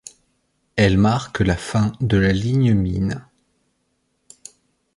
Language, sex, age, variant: French, male, 30-39, Français de métropole